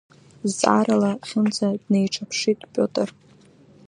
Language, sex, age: Abkhazian, female, under 19